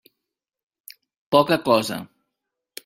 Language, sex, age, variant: Catalan, male, 40-49, Central